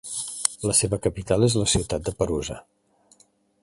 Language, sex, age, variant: Catalan, male, 60-69, Central